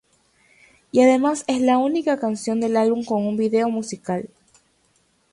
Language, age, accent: Spanish, 19-29, Andino-Pacífico: Colombia, Perú, Ecuador, oeste de Bolivia y Venezuela andina